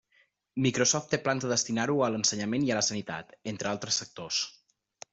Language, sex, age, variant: Catalan, male, 19-29, Central